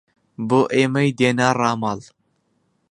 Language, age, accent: Central Kurdish, under 19, سۆرانی